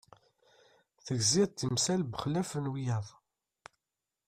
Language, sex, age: Kabyle, male, 30-39